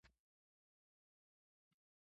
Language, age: Japanese, 19-29